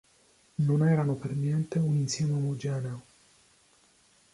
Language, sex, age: Italian, male, 40-49